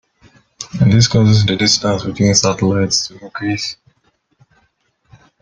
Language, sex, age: English, male, under 19